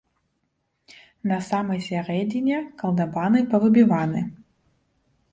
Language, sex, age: Belarusian, female, 30-39